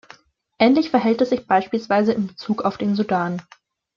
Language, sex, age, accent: German, female, under 19, Deutschland Deutsch